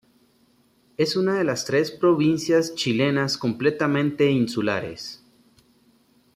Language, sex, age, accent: Spanish, male, 19-29, México